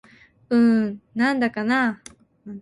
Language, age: Japanese, 19-29